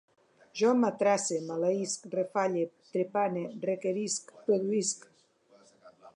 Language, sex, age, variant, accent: Catalan, female, 60-69, Central, central